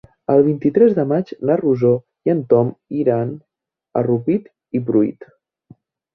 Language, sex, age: Catalan, male, 19-29